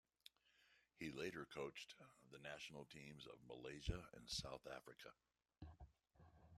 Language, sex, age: English, male, 60-69